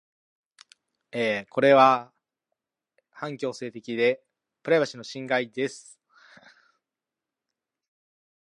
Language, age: English, 19-29